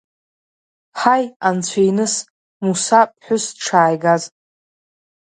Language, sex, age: Abkhazian, female, under 19